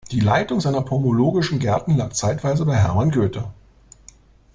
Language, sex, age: German, male, 50-59